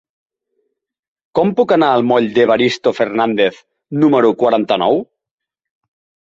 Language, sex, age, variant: Catalan, male, 30-39, Central